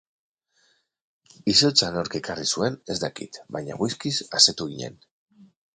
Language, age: Basque, 40-49